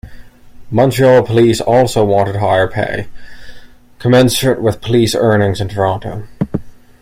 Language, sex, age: English, male, 19-29